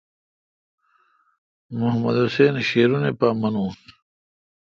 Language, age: Kalkoti, 50-59